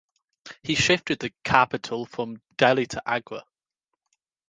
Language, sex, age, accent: English, male, 19-29, England English